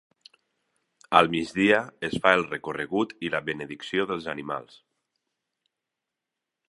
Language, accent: Catalan, valencià